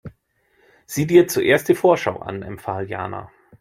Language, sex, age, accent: German, male, 30-39, Deutschland Deutsch